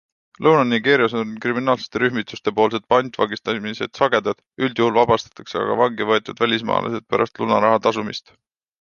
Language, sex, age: Estonian, male, 19-29